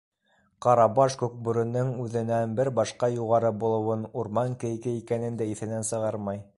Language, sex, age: Bashkir, male, 19-29